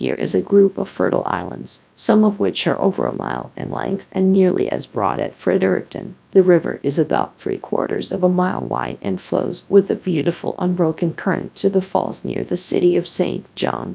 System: TTS, GradTTS